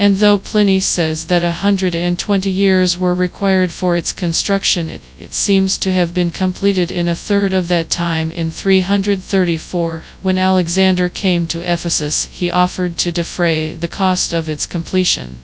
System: TTS, FastPitch